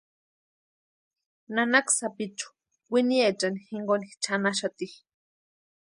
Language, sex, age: Western Highland Purepecha, female, 19-29